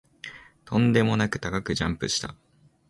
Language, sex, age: Japanese, male, under 19